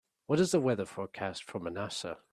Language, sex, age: English, male, 19-29